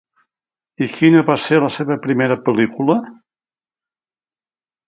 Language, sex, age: Catalan, male, 60-69